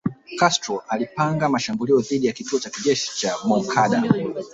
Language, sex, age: Swahili, male, 19-29